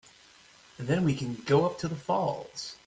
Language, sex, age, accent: English, male, 40-49, United States English